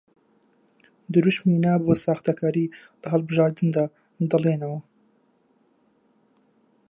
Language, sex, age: Central Kurdish, male, 19-29